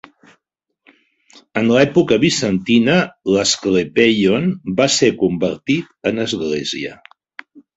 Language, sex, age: Catalan, male, 60-69